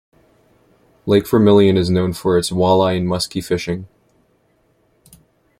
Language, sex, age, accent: English, male, under 19, United States English